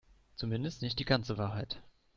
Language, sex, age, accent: German, male, 19-29, Deutschland Deutsch